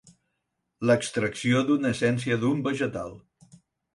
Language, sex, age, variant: Catalan, male, 60-69, Central